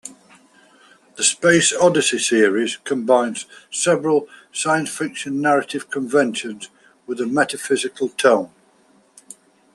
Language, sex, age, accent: English, male, 60-69, England English